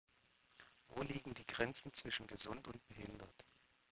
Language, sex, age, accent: German, male, 40-49, Deutschland Deutsch